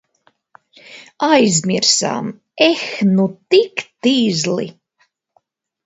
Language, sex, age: Latvian, female, 50-59